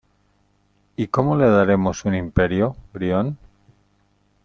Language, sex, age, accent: Spanish, male, 60-69, España: Centro-Sur peninsular (Madrid, Toledo, Castilla-La Mancha)